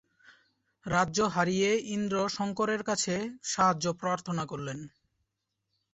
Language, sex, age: Bengali, male, 19-29